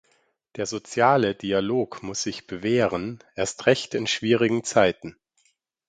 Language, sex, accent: German, male, Deutschland Deutsch